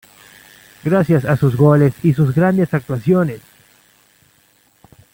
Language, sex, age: Spanish, male, 19-29